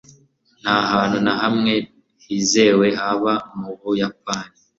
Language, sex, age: Kinyarwanda, male, 19-29